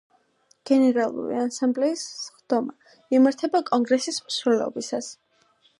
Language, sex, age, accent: Georgian, female, under 19, მშვიდი